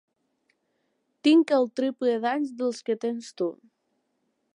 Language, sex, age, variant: Catalan, female, under 19, Nord-Occidental